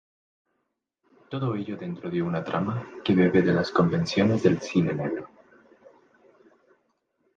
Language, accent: Spanish, México